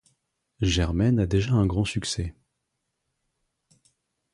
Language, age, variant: French, 30-39, Français de métropole